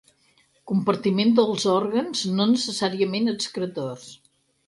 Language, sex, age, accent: Catalan, female, 60-69, Empordanès